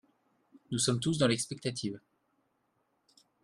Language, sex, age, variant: French, male, 19-29, Français de métropole